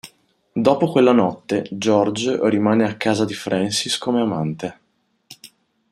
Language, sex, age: Italian, male, 30-39